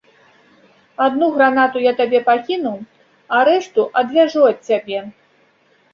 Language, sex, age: Belarusian, female, 60-69